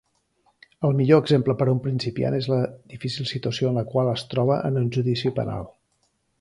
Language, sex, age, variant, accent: Catalan, male, 50-59, Central, central